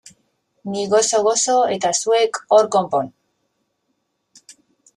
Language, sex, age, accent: Basque, female, 30-39, Mendebalekoa (Araba, Bizkaia, Gipuzkoako mendebaleko herri batzuk)